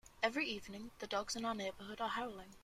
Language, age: English, 19-29